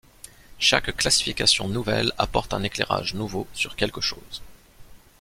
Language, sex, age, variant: French, male, 30-39, Français de métropole